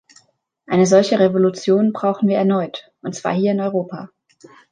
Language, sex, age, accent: German, female, 19-29, Deutschland Deutsch